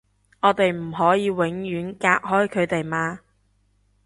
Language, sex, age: Cantonese, female, 19-29